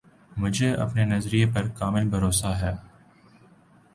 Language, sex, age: Urdu, male, 19-29